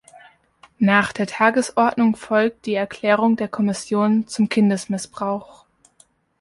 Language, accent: German, Deutschland Deutsch